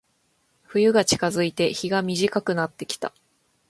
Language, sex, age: Japanese, female, 19-29